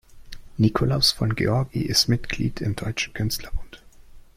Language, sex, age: German, male, 19-29